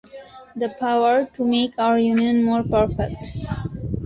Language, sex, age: English, female, under 19